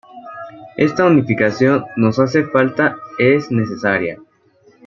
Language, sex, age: Spanish, male, under 19